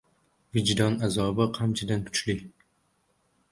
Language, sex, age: Uzbek, male, under 19